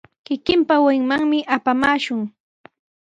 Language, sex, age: Sihuas Ancash Quechua, female, 19-29